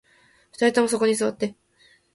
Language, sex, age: Japanese, female, 19-29